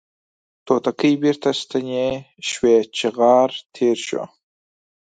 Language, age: Pashto, 19-29